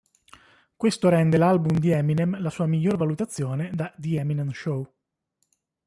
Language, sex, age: Italian, male, 30-39